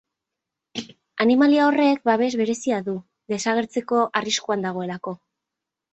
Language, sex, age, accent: Basque, female, 19-29, Nafar-lapurtarra edo Zuberotarra (Lapurdi, Nafarroa Beherea, Zuberoa)